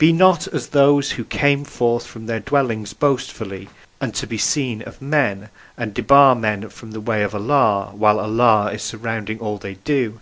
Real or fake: real